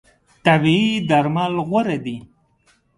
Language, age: Pashto, 30-39